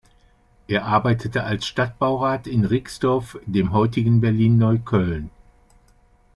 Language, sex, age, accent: German, male, 60-69, Deutschland Deutsch